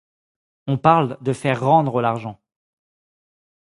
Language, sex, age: French, male, 30-39